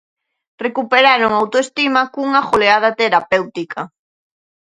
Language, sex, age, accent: Galician, female, 30-39, Central (gheada)